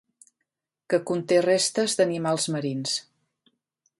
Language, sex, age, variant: Catalan, female, 50-59, Central